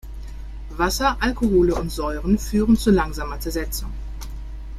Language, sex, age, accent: German, female, 30-39, Deutschland Deutsch